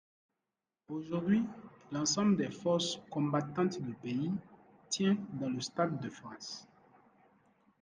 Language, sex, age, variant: French, male, 19-29, Français de métropole